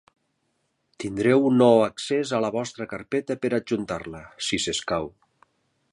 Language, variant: Catalan, Nord-Occidental